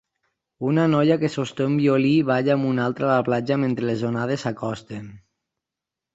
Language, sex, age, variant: Catalan, male, 30-39, Nord-Occidental